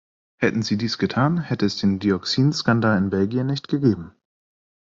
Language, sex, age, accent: German, male, 19-29, Deutschland Deutsch